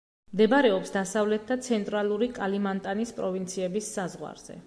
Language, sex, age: Georgian, female, 30-39